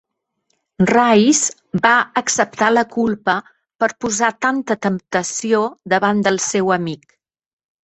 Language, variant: Catalan, Septentrional